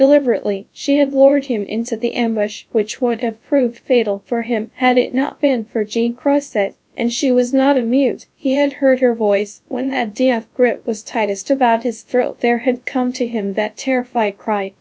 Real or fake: fake